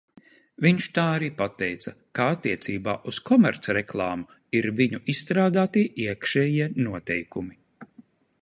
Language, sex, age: Latvian, male, 50-59